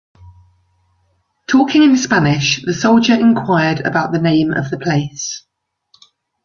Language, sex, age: English, female, 40-49